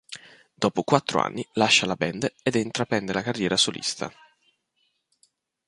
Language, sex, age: Italian, male, 19-29